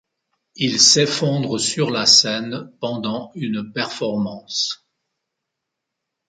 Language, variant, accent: French, Français d'Europe, Français de Suisse